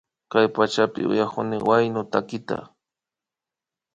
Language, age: Imbabura Highland Quichua, 30-39